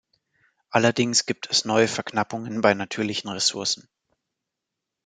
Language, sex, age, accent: German, male, 19-29, Deutschland Deutsch